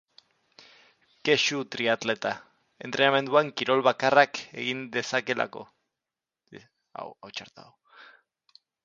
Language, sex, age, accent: Basque, male, 30-39, Mendebalekoa (Araba, Bizkaia, Gipuzkoako mendebaleko herri batzuk)